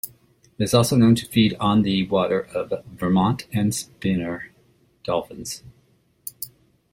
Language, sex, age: English, male, 50-59